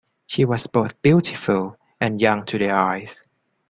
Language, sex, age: English, male, 19-29